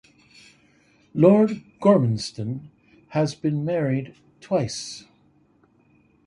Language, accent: English, United States English